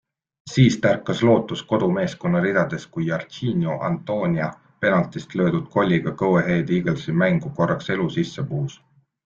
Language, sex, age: Estonian, male, 19-29